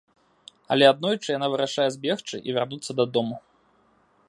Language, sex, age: Belarusian, male, 19-29